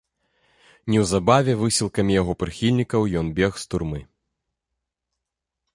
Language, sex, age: Belarusian, male, 30-39